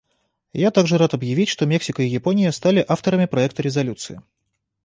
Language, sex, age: Russian, male, 30-39